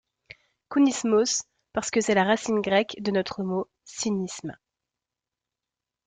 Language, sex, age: French, female, 19-29